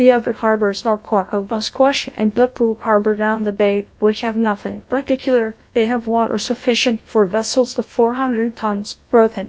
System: TTS, GlowTTS